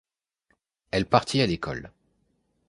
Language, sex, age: French, male, 19-29